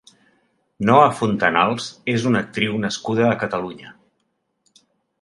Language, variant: Catalan, Central